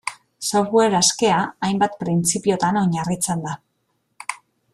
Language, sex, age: Basque, female, 30-39